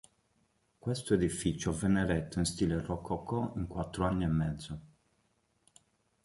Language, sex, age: Italian, male, 30-39